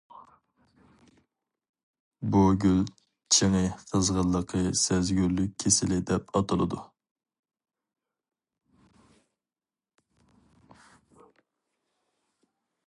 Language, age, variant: Uyghur, 19-29, ئۇيغۇر تىلى